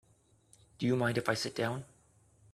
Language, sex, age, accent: English, male, 40-49, United States English